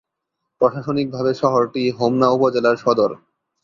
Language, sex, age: Bengali, male, 19-29